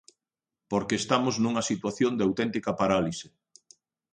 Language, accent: Galician, Central (gheada)